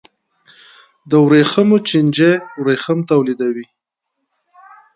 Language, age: Pashto, 30-39